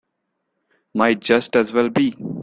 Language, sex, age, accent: English, male, 19-29, India and South Asia (India, Pakistan, Sri Lanka)